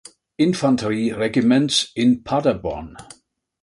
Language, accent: German, Deutschland Deutsch